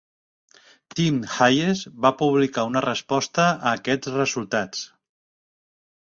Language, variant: Catalan, Central